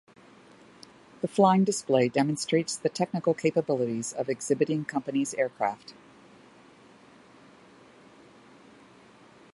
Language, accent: English, United States English